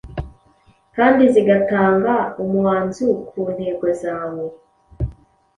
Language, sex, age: Kinyarwanda, female, 30-39